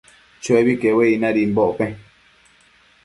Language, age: Matsés, 19-29